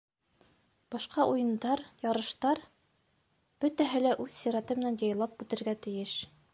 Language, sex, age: Bashkir, female, 30-39